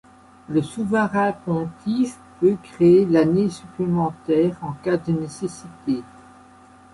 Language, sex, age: French, male, 40-49